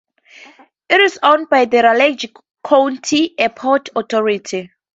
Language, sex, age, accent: English, female, 19-29, Southern African (South Africa, Zimbabwe, Namibia)